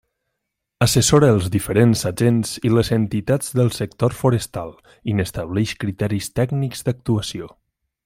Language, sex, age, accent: Catalan, male, 19-29, valencià